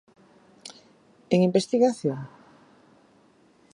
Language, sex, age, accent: Galician, female, 50-59, Central (gheada)